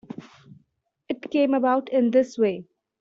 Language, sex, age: English, female, 19-29